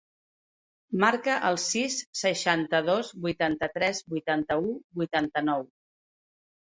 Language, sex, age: Catalan, female, 40-49